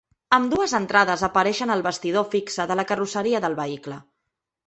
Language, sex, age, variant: Catalan, female, 19-29, Central